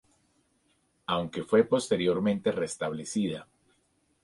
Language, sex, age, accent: Spanish, male, 40-49, Andino-Pacífico: Colombia, Perú, Ecuador, oeste de Bolivia y Venezuela andina